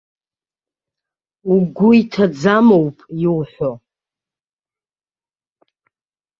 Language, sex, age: Abkhazian, female, 30-39